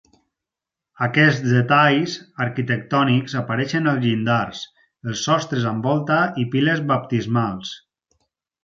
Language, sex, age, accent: Catalan, male, 30-39, valencià